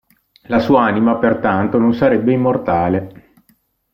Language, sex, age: Italian, male, 30-39